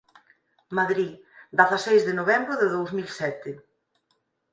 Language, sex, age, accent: Galician, female, 50-59, Central (sen gheada)